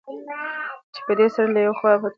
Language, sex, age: Pashto, female, 19-29